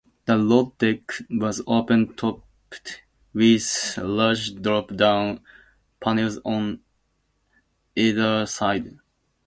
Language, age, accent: English, 19-29, United States English